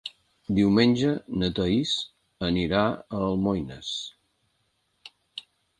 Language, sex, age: Catalan, male, 60-69